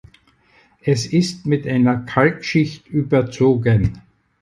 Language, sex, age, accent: German, male, 70-79, Österreichisches Deutsch